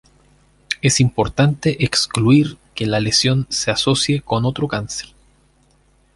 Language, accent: Spanish, Chileno: Chile, Cuyo